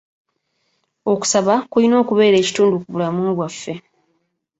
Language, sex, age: Ganda, female, 19-29